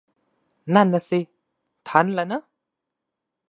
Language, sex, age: Thai, male, 19-29